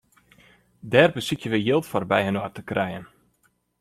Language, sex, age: Western Frisian, male, 30-39